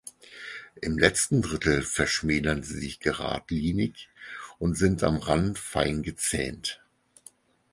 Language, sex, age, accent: German, male, 50-59, Deutschland Deutsch